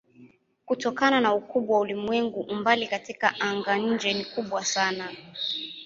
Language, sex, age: Swahili, male, 30-39